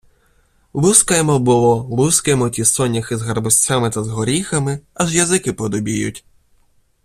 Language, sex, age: Ukrainian, male, under 19